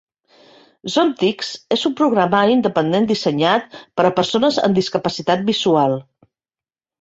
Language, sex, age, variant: Catalan, female, 50-59, Central